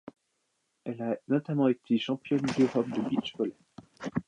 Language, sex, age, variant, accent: French, male, 19-29, Français d'Europe, Français de Suisse